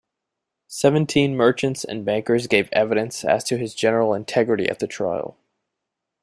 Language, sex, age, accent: English, male, 19-29, United States English